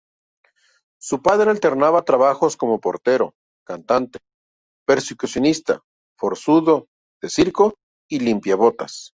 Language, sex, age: Spanish, male, 50-59